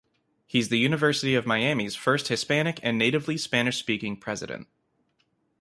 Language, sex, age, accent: English, male, 19-29, United States English